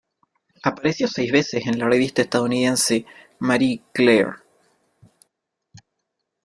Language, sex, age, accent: Spanish, male, 19-29, México